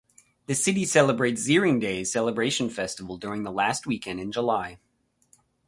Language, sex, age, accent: English, male, 30-39, United States English